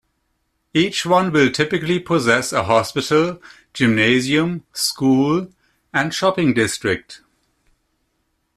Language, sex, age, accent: English, male, 50-59, Canadian English